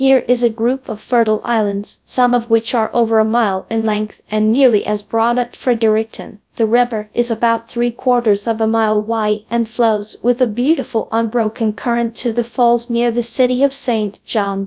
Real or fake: fake